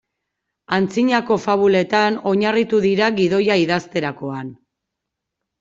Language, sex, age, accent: Basque, female, 30-39, Erdialdekoa edo Nafarra (Gipuzkoa, Nafarroa)